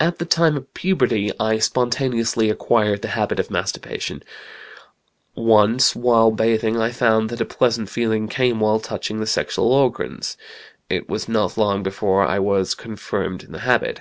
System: none